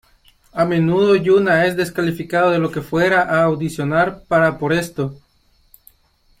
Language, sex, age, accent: Spanish, male, 19-29, América central